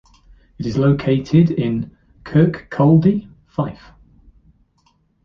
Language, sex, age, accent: English, male, 19-29, England English